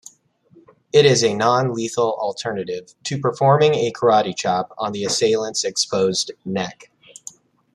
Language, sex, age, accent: English, male, 40-49, United States English